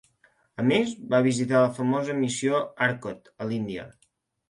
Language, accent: Catalan, central; septentrional